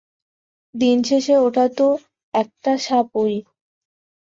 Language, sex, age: Bengali, female, 19-29